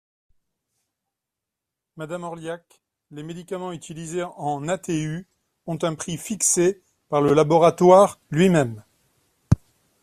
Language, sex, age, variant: French, male, 40-49, Français de métropole